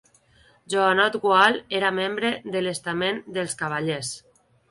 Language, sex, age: Catalan, female, 30-39